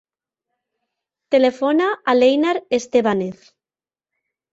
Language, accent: Catalan, valencià